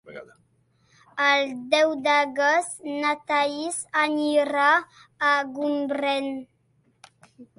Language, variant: Catalan, Septentrional